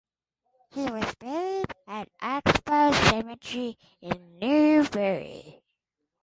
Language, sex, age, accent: English, male, under 19, United States English